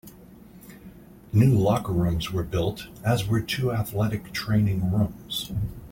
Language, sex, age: English, male, 50-59